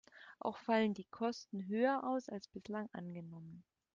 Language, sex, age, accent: German, female, 30-39, Deutschland Deutsch